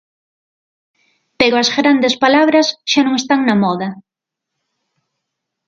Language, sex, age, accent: Galician, female, 40-49, Atlántico (seseo e gheada); Normativo (estándar)